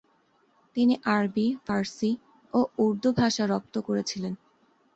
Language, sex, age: Bengali, female, 19-29